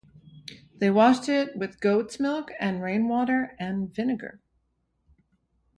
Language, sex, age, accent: English, female, 60-69, United States English